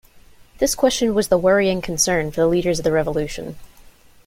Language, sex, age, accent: English, female, 19-29, United States English